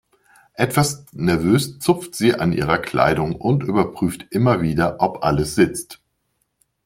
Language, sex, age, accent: German, male, 40-49, Deutschland Deutsch